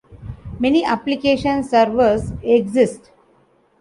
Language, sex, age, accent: English, female, 40-49, India and South Asia (India, Pakistan, Sri Lanka)